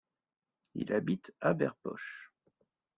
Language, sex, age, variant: French, male, 30-39, Français de métropole